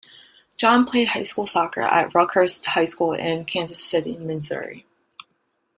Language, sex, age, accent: English, female, 19-29, United States English